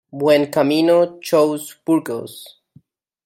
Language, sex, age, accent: English, male, 19-29, United States English